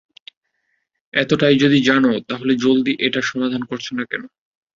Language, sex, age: Bengali, male, 19-29